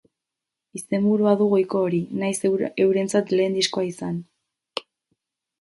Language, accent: Basque, Erdialdekoa edo Nafarra (Gipuzkoa, Nafarroa)